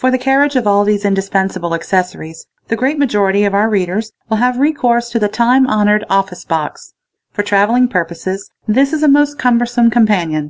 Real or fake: real